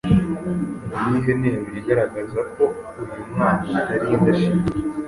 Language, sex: Kinyarwanda, male